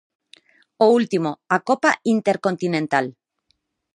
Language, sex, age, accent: Galician, female, 40-49, Normativo (estándar); Neofalante